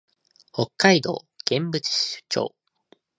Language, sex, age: Japanese, male, 19-29